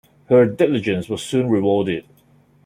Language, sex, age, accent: English, male, 30-39, Hong Kong English